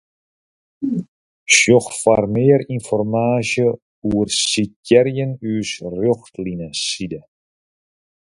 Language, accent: Western Frisian, Wâldfrysk